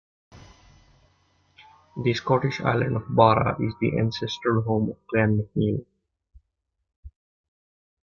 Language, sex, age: English, male, 19-29